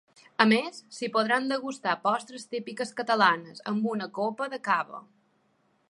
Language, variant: Catalan, Balear